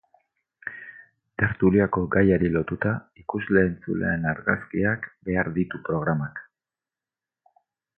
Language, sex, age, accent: Basque, male, 40-49, Mendebalekoa (Araba, Bizkaia, Gipuzkoako mendebaleko herri batzuk)